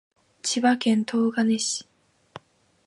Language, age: Japanese, 19-29